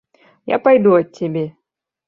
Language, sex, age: Belarusian, female, 30-39